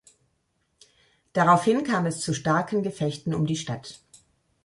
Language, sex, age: German, female, 40-49